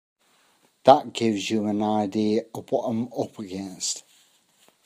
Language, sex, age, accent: English, male, 40-49, England English